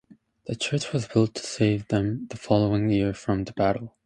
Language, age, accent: English, 19-29, United States English